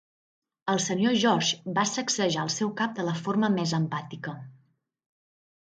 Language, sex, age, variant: Catalan, female, 19-29, Central